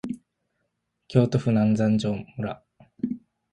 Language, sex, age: Japanese, male, under 19